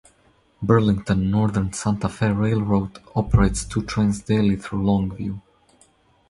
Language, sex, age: English, male, 30-39